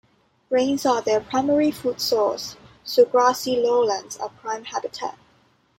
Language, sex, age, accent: English, female, 19-29, Hong Kong English